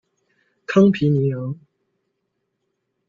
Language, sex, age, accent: Chinese, male, 19-29, 出生地：河北省